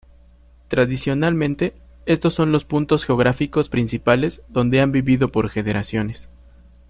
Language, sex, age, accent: Spanish, male, 19-29, México